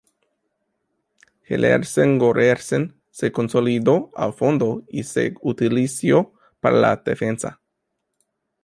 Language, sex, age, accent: Spanish, male, 19-29, América central